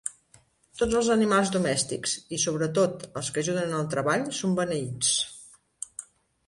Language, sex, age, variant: Catalan, female, 60-69, Central